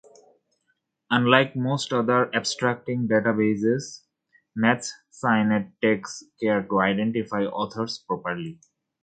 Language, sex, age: English, male, 30-39